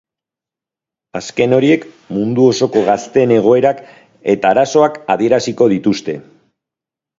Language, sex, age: Basque, male, 40-49